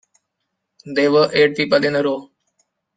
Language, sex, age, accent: English, male, 19-29, India and South Asia (India, Pakistan, Sri Lanka)